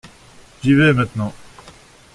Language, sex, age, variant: French, male, 40-49, Français de métropole